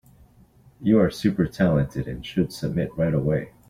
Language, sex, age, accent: English, male, 19-29, Canadian English